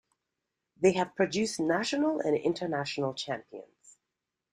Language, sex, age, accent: English, female, 40-49, United States English